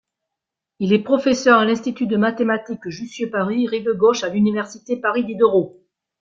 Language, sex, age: French, female, 60-69